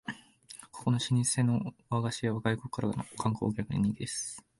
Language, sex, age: Japanese, male, 19-29